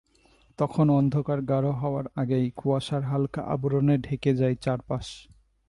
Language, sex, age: Bengali, male, 19-29